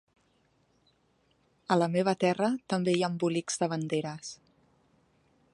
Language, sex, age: Catalan, female, 40-49